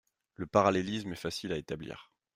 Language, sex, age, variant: French, male, 30-39, Français de métropole